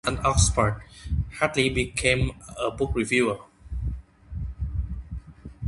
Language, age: English, 19-29